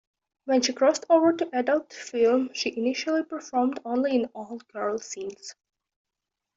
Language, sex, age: English, female, under 19